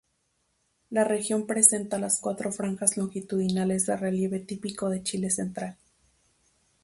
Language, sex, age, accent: Spanish, female, 19-29, México